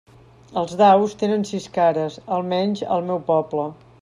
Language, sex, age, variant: Catalan, female, 50-59, Central